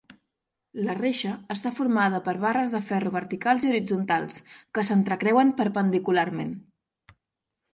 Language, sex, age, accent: Catalan, female, 19-29, central; nord-occidental